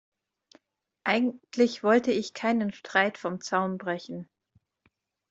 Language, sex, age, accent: German, female, 30-39, Deutschland Deutsch